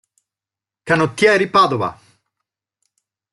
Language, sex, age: Italian, male, 40-49